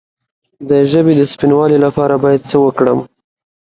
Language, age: Pashto, 19-29